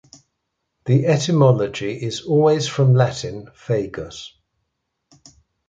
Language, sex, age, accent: English, male, 70-79, England English